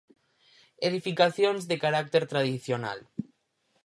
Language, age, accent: Galician, 19-29, Central (gheada)